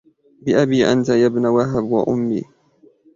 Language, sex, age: Arabic, male, 19-29